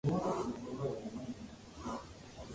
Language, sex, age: English, male, under 19